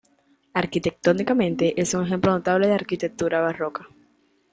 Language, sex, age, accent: Spanish, female, under 19, América central